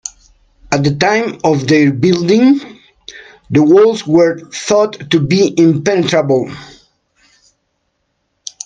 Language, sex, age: English, male, 70-79